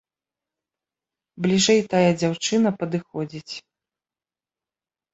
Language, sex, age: Belarusian, female, 30-39